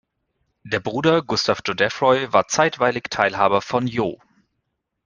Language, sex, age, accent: German, male, 30-39, Deutschland Deutsch